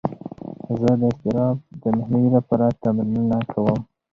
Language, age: Pashto, 19-29